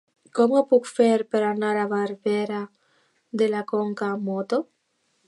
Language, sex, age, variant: Catalan, female, under 19, Alacantí